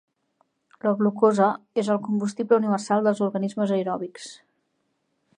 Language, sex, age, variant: Catalan, female, 40-49, Central